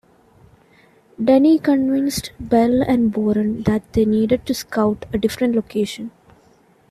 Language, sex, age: English, female, 19-29